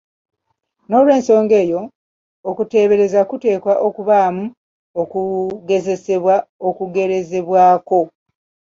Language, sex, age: Ganda, female, 50-59